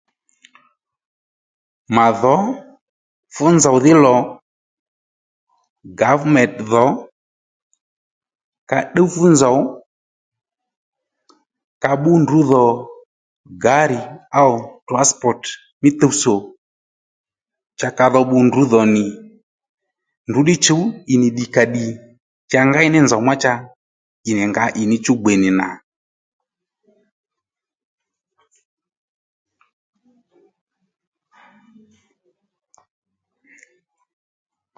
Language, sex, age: Lendu, male, 30-39